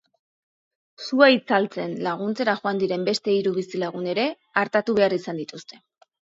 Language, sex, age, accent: Basque, female, 40-49, Erdialdekoa edo Nafarra (Gipuzkoa, Nafarroa)